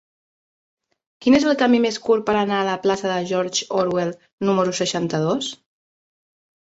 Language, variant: Catalan, Central